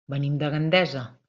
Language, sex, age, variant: Catalan, female, 40-49, Central